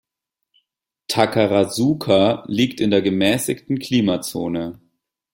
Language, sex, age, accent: German, male, 19-29, Deutschland Deutsch